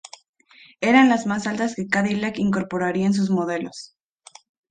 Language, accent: Spanish, México